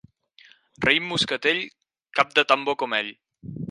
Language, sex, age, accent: Catalan, male, 19-29, Garrotxi